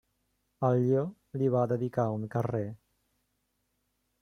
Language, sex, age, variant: Catalan, male, 30-39, Central